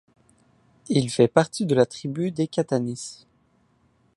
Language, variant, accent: French, Français d'Amérique du Nord, Français du Canada